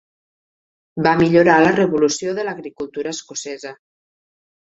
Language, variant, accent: Catalan, Nord-Occidental, Tortosí